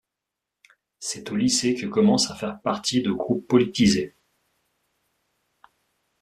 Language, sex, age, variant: French, male, 40-49, Français de métropole